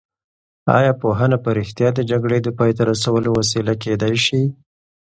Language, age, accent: Pashto, 30-39, پکتیا ولایت، احمدزی